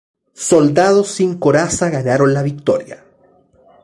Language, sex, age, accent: Spanish, male, 19-29, Chileno: Chile, Cuyo